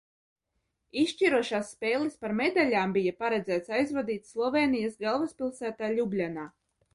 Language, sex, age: Latvian, female, 19-29